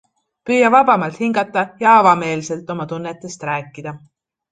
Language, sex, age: Estonian, female, 19-29